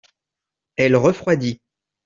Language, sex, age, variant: French, male, 30-39, Français de métropole